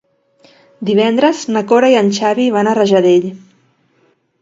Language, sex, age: Catalan, female, 40-49